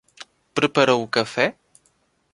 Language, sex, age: Portuguese, male, 30-39